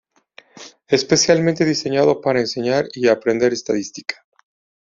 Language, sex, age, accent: Spanish, male, 40-49, México